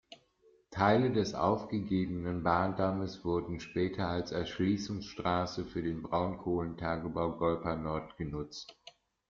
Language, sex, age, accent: German, male, 50-59, Deutschland Deutsch